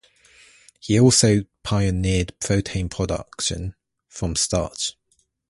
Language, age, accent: English, 19-29, England English